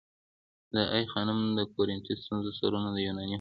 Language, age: Pashto, 19-29